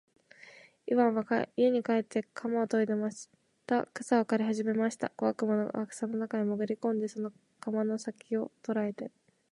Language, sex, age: Japanese, female, 19-29